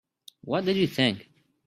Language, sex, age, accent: English, male, 19-29, United States English